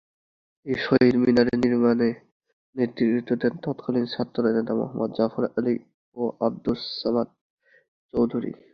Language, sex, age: Bengali, male, 19-29